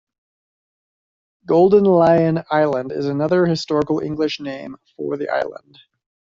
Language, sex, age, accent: English, male, 30-39, United States English